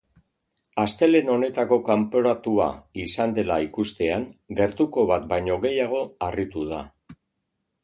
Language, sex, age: Basque, male, 60-69